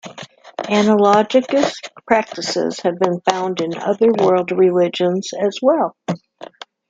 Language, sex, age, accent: English, female, 50-59, United States English